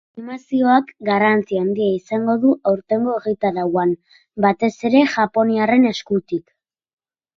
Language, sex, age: Basque, female, 40-49